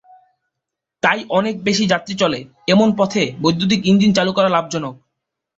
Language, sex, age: Bengali, male, 19-29